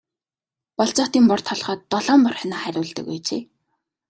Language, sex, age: Mongolian, female, 19-29